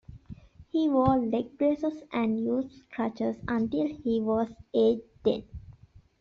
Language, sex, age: English, female, 19-29